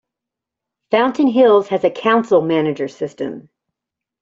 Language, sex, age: English, female, 40-49